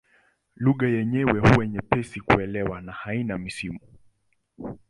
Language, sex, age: Swahili, male, 19-29